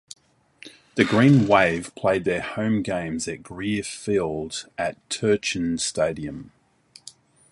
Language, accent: English, Australian English